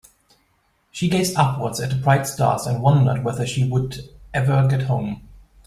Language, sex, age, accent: English, male, 40-49, United States English